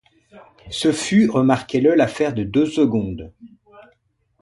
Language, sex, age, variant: French, male, 50-59, Français de métropole